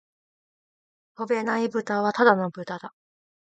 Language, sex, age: Japanese, female, 19-29